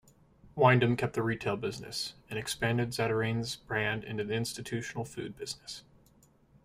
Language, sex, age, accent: English, male, 19-29, United States English